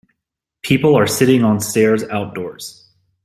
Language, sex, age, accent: English, male, 19-29, United States English